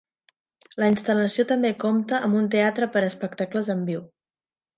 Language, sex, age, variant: Catalan, female, 30-39, Central